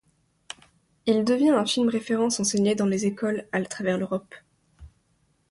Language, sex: French, female